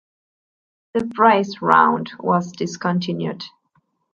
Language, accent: English, England English